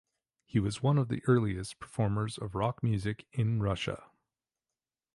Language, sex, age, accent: English, male, 40-49, United States English